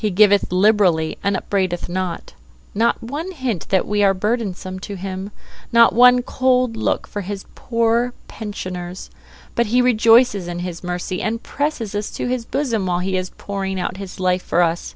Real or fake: real